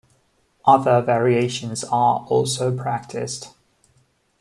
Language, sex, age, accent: English, male, 19-29, England English